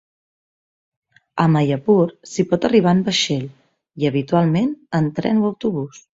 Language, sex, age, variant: Catalan, female, 30-39, Central